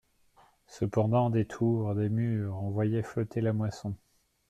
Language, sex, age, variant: French, male, 30-39, Français de métropole